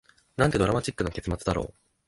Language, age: Japanese, 19-29